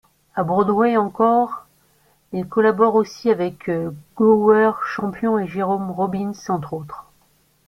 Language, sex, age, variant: French, female, 40-49, Français de métropole